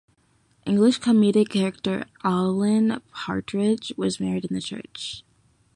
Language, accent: English, United States English